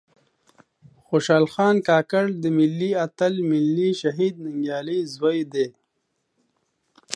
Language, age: Pashto, 19-29